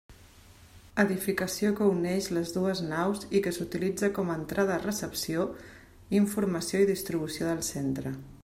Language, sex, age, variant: Catalan, female, 30-39, Central